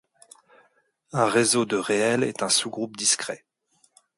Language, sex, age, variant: French, male, 30-39, Français de métropole